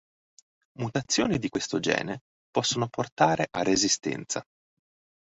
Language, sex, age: Italian, male, 40-49